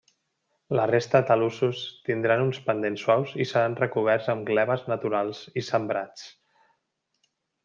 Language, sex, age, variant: Catalan, male, 30-39, Central